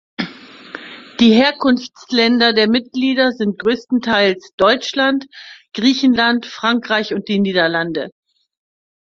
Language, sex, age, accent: German, female, 50-59, Deutschland Deutsch